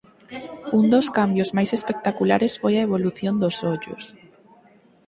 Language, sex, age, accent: Galician, female, under 19, Normativo (estándar)